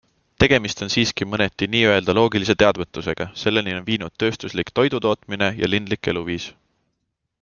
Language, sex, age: Estonian, male, 19-29